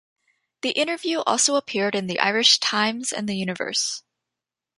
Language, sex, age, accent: English, female, 19-29, United States English